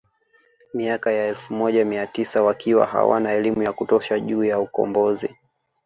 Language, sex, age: Swahili, male, 19-29